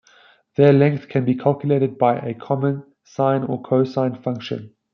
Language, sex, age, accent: English, male, 40-49, Southern African (South Africa, Zimbabwe, Namibia)